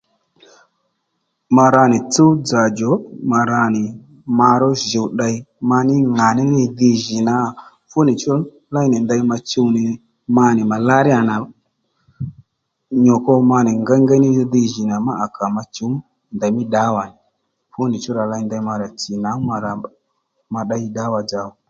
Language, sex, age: Lendu, male, 30-39